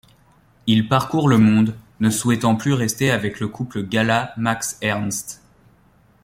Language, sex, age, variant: French, male, 19-29, Français de métropole